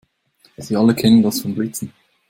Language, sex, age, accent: German, male, 19-29, Schweizerdeutsch